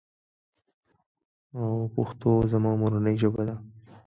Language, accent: English, United States English